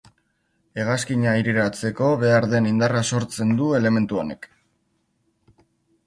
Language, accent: Basque, Mendebalekoa (Araba, Bizkaia, Gipuzkoako mendebaleko herri batzuk)